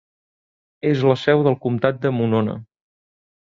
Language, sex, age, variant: Catalan, male, 19-29, Central